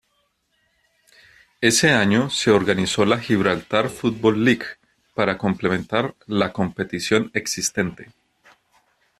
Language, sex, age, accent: Spanish, male, 40-49, Andino-Pacífico: Colombia, Perú, Ecuador, oeste de Bolivia y Venezuela andina